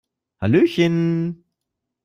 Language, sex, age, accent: German, male, 30-39, Deutschland Deutsch